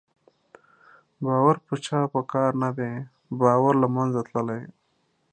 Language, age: Pashto, 30-39